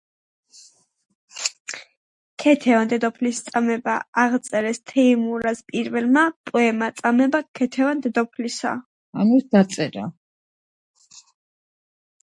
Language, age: Georgian, 40-49